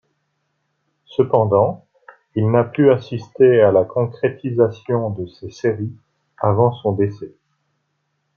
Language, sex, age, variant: French, male, 40-49, Français de métropole